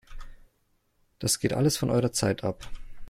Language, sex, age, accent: German, male, 19-29, Deutschland Deutsch